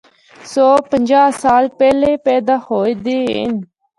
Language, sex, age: Northern Hindko, female, 19-29